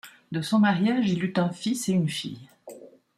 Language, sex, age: French, female, 60-69